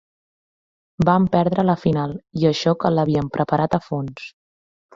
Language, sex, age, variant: Catalan, female, 19-29, Central